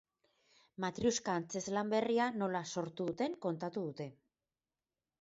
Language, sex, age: Basque, female, 40-49